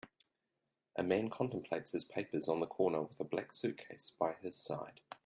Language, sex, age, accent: English, male, 30-39, New Zealand English